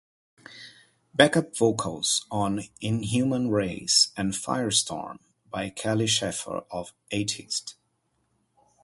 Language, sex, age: English, male, 30-39